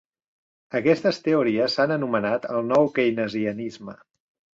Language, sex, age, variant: Catalan, male, 50-59, Central